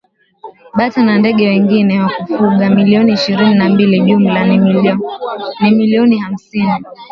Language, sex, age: Swahili, female, 19-29